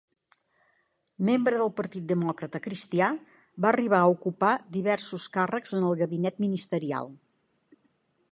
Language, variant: Catalan, Central